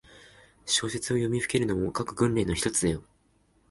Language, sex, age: Japanese, male, 19-29